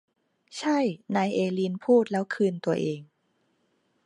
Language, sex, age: Thai, female, 30-39